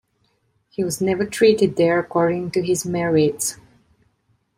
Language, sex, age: English, female, 30-39